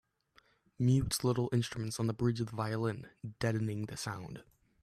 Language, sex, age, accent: English, male, under 19, United States English